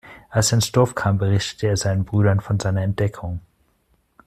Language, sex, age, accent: German, male, 30-39, Deutschland Deutsch